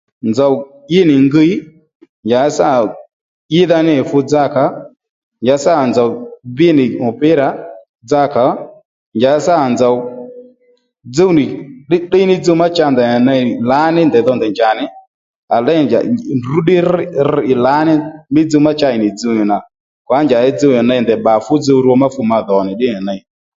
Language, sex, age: Lendu, male, 30-39